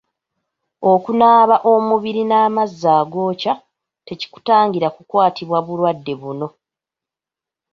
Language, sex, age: Ganda, female, 19-29